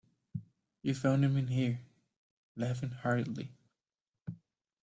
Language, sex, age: English, male, 19-29